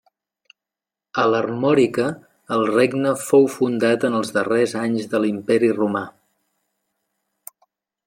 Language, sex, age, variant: Catalan, male, 50-59, Central